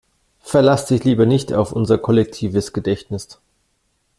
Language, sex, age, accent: German, male, 40-49, Deutschland Deutsch